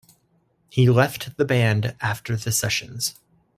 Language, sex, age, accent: English, male, 30-39, United States English